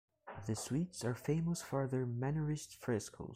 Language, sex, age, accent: English, male, 19-29, United States English